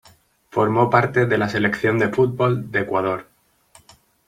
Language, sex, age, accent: Spanish, male, 30-39, España: Sur peninsular (Andalucia, Extremadura, Murcia)